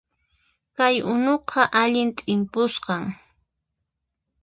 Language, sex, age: Puno Quechua, female, 30-39